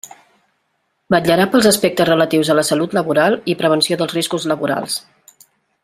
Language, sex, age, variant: Catalan, female, 40-49, Central